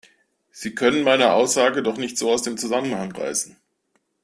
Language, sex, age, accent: German, male, 40-49, Deutschland Deutsch